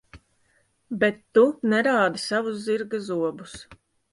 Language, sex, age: Latvian, female, 40-49